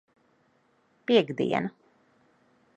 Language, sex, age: Latvian, female, 40-49